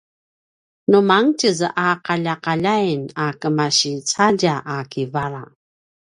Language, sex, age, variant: Paiwan, female, 50-59, pinayuanan a kinaikacedasan (東排灣語)